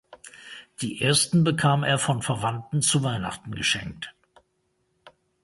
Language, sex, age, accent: German, male, 60-69, Deutschland Deutsch